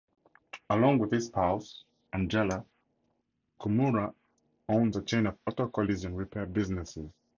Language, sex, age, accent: English, male, 30-39, Southern African (South Africa, Zimbabwe, Namibia)